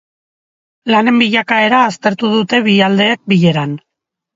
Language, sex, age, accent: Basque, female, 40-49, Erdialdekoa edo Nafarra (Gipuzkoa, Nafarroa)